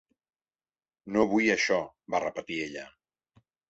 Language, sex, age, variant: Catalan, male, 40-49, Central